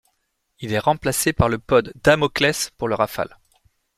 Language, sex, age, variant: French, male, 30-39, Français de métropole